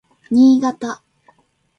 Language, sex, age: Japanese, female, 19-29